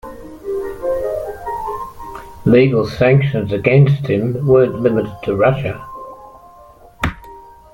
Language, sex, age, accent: English, male, 80-89, Australian English